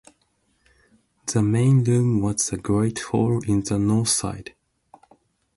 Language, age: English, 19-29